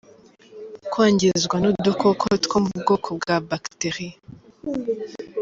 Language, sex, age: Kinyarwanda, female, under 19